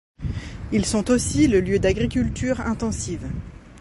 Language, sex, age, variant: French, female, 30-39, Français de métropole